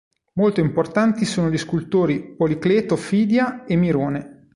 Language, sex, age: Italian, male, 40-49